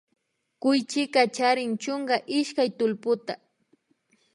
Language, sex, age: Imbabura Highland Quichua, female, 30-39